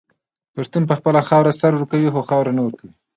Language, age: Pashto, 19-29